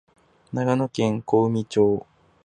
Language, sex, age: Japanese, male, 19-29